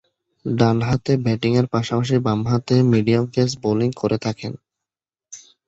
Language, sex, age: Bengali, male, 19-29